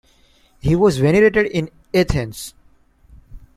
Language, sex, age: English, male, 19-29